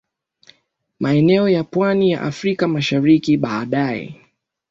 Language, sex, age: Swahili, male, 19-29